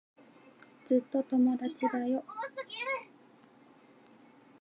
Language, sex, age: Japanese, female, 19-29